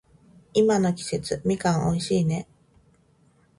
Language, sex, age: Japanese, female, 40-49